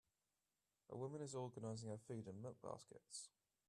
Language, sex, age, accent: English, male, 19-29, England English